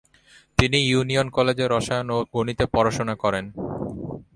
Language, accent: Bengali, Bengali